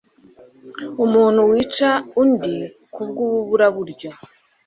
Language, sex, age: Kinyarwanda, female, 40-49